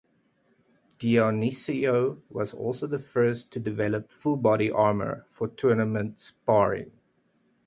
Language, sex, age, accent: English, male, 30-39, Southern African (South Africa, Zimbabwe, Namibia)